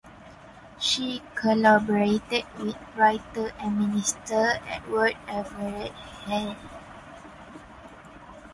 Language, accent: English, Malaysian English